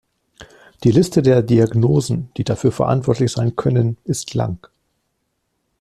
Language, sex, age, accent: German, male, 50-59, Deutschland Deutsch